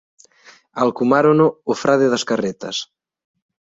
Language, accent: Galician, Atlántico (seseo e gheada)